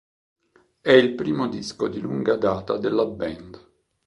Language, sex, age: Italian, male, 50-59